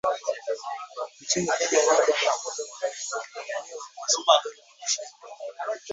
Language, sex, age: Swahili, male, 19-29